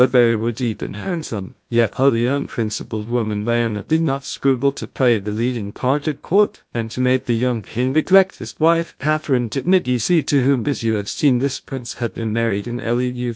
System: TTS, GlowTTS